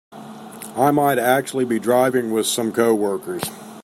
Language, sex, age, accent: English, male, 40-49, United States English